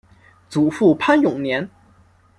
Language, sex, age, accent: Chinese, male, 19-29, 出生地：辽宁省